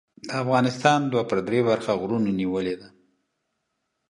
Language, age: Pashto, 50-59